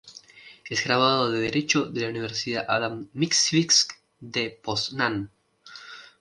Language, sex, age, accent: Spanish, male, 19-29, Rioplatense: Argentina, Uruguay, este de Bolivia, Paraguay